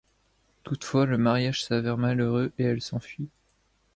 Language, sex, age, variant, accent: French, male, 19-29, Français de métropole, Parisien